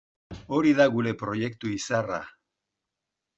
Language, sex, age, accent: Basque, male, 60-69, Mendebalekoa (Araba, Bizkaia, Gipuzkoako mendebaleko herri batzuk)